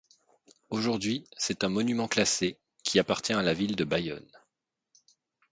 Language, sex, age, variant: French, male, 40-49, Français de métropole